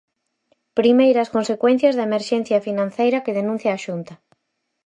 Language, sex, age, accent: Galician, female, 30-39, Normativo (estándar)